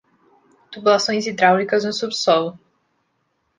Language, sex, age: Portuguese, female, 19-29